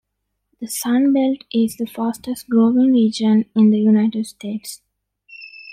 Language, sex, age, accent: English, female, 19-29, India and South Asia (India, Pakistan, Sri Lanka)